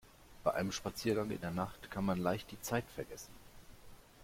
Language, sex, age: German, male, 50-59